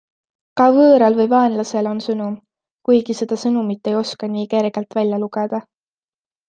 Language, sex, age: Estonian, female, 19-29